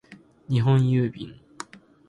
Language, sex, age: Japanese, male, 19-29